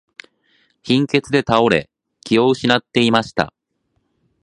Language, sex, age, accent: Japanese, male, 19-29, 関西弁